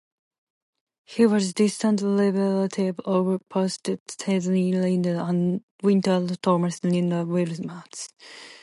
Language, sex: English, female